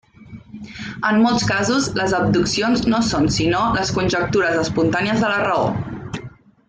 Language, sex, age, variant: Catalan, female, 19-29, Central